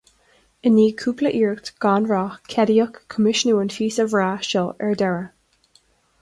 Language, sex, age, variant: Irish, female, 19-29, Gaeilge na Mumhan